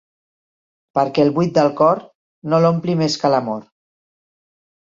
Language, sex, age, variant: Catalan, female, 40-49, Central